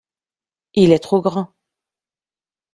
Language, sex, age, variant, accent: French, female, 40-49, Français d'Amérique du Nord, Français du Canada